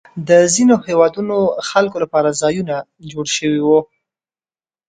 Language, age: Pashto, 19-29